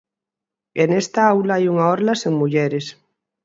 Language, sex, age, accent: Galician, female, 40-49, Central (gheada)